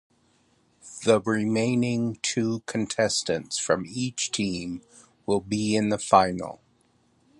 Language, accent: English, United States English